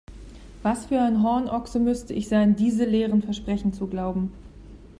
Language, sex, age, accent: German, female, 40-49, Deutschland Deutsch